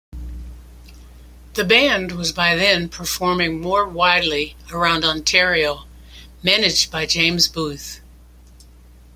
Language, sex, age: English, female, 70-79